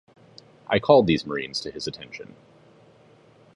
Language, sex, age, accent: English, male, 30-39, United States English